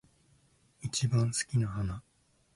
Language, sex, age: Japanese, male, 19-29